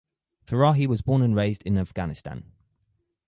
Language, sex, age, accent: English, male, 19-29, England English